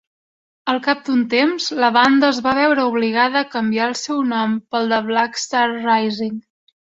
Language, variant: Catalan, Central